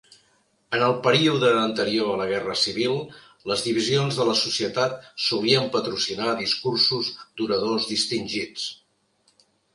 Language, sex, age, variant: Catalan, male, 50-59, Central